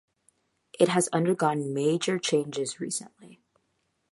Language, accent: English, United States English